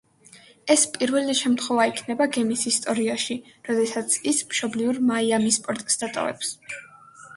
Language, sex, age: Georgian, female, under 19